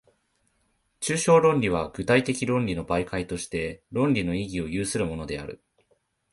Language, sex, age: Japanese, male, 19-29